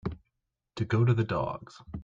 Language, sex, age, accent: English, male, under 19, United States English